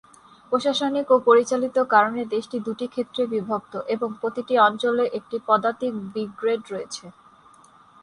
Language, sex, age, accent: Bengali, female, 19-29, Native